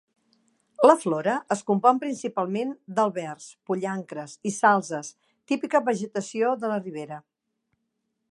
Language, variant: Catalan, Central